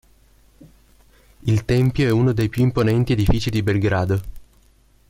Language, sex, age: Italian, male, 19-29